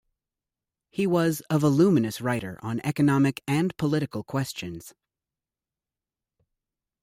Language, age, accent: English, 30-39, United States English